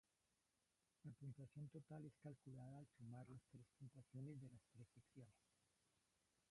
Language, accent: Spanish, Andino-Pacífico: Colombia, Perú, Ecuador, oeste de Bolivia y Venezuela andina